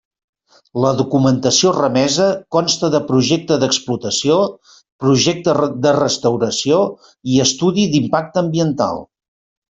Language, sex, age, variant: Catalan, male, 50-59, Central